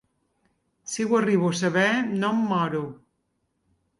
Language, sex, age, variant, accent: Catalan, female, 50-59, Balear, menorquí